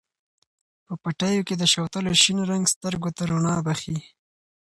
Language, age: Pashto, under 19